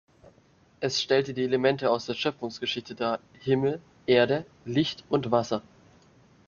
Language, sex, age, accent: German, male, under 19, Deutschland Deutsch